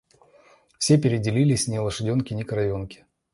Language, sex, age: Russian, male, 40-49